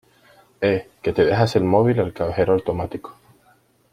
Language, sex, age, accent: Spanish, male, 19-29, América central